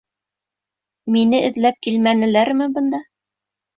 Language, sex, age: Bashkir, female, 40-49